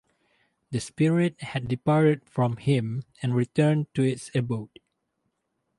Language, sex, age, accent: English, male, 19-29, Malaysian English